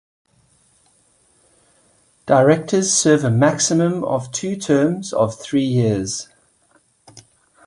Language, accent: English, Southern African (South Africa, Zimbabwe, Namibia)